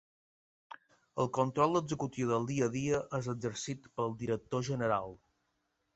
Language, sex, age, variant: Catalan, male, 30-39, Balear